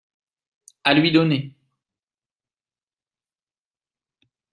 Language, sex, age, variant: French, male, 30-39, Français de métropole